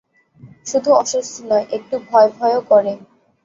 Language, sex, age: Bengali, female, 19-29